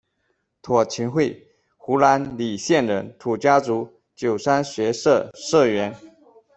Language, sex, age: Chinese, male, 30-39